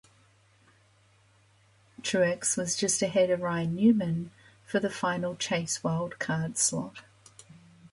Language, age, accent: English, 50-59, Australian English